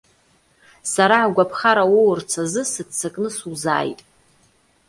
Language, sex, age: Abkhazian, female, 30-39